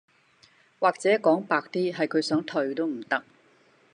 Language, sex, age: Cantonese, female, 60-69